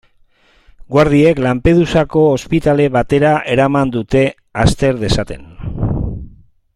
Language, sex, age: Basque, male, 60-69